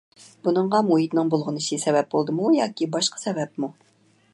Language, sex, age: Uyghur, female, 30-39